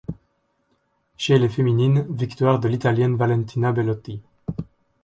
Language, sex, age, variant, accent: French, male, 19-29, Français d'Europe, Français de Belgique